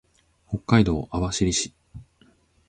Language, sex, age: Japanese, male, 30-39